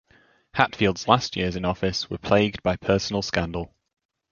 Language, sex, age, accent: English, male, 19-29, England English